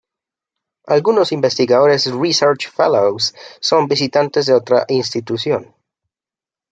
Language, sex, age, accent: Spanish, male, 19-29, Andino-Pacífico: Colombia, Perú, Ecuador, oeste de Bolivia y Venezuela andina